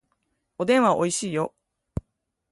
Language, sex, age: Japanese, female, 19-29